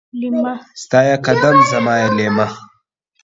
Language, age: Pashto, under 19